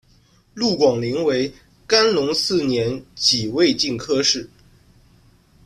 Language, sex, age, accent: Chinese, male, 19-29, 出生地：江苏省